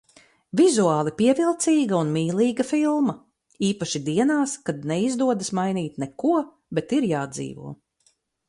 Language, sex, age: Latvian, female, 50-59